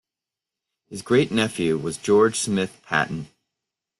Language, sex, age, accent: English, male, 40-49, United States English